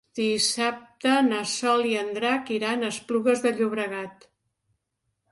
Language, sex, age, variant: Catalan, female, 60-69, Central